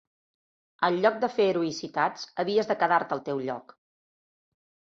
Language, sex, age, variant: Catalan, female, 40-49, Central